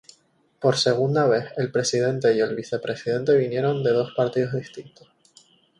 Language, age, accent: Spanish, 19-29, España: Islas Canarias